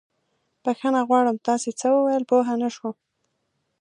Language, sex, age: Pashto, female, 19-29